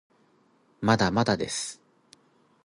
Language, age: Japanese, 40-49